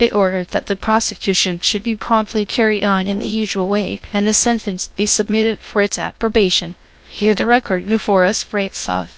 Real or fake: fake